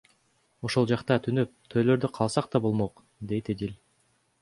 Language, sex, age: Kyrgyz, male, 19-29